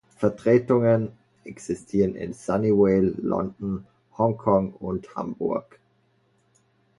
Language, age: German, 30-39